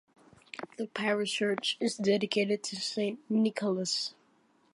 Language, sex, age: English, male, under 19